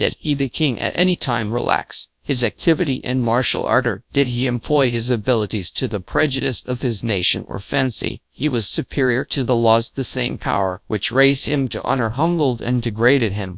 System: TTS, GradTTS